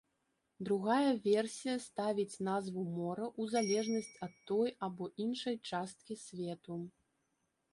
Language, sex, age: Belarusian, female, 40-49